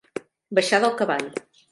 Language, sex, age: Catalan, female, 50-59